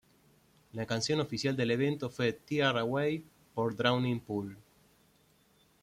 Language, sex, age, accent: Spanish, male, 30-39, Rioplatense: Argentina, Uruguay, este de Bolivia, Paraguay